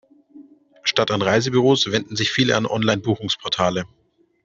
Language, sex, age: German, male, 30-39